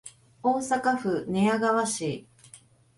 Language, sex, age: Japanese, female, 50-59